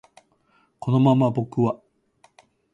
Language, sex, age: Japanese, male, 60-69